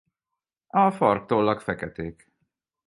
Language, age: Hungarian, 40-49